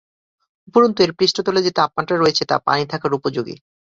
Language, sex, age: Bengali, male, 19-29